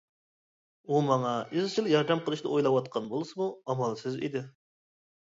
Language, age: Uyghur, 19-29